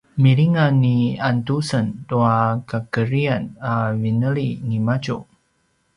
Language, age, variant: Paiwan, 30-39, pinayuanan a kinaikacedasan (東排灣語)